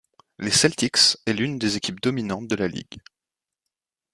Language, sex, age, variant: French, male, 19-29, Français de métropole